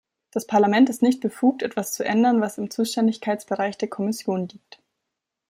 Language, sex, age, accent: German, female, 19-29, Deutschland Deutsch